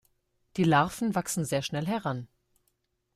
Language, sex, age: German, female, 19-29